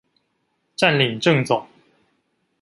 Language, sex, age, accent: Chinese, male, 19-29, 出生地：臺北市